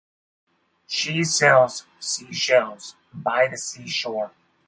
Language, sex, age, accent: English, male, 40-49, United States English